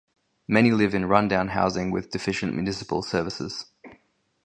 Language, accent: English, Australian English